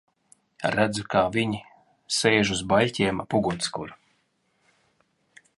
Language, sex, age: Latvian, male, 40-49